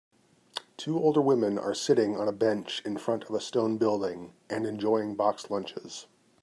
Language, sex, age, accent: English, male, 50-59, United States English